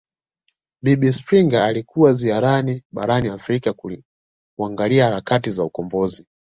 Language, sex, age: Swahili, male, 19-29